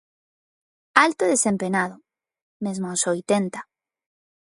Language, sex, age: Galician, female, 30-39